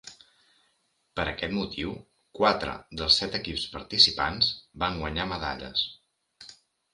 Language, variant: Catalan, Central